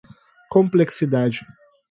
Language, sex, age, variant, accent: Portuguese, male, 19-29, Portuguese (Brasil), Gaucho